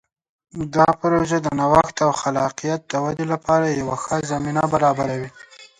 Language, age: Pashto, 19-29